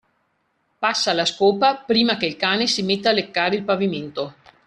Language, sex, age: Italian, female, 50-59